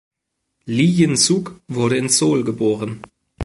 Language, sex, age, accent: German, male, 19-29, Deutschland Deutsch